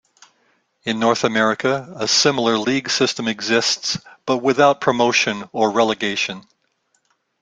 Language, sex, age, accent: English, male, 60-69, United States English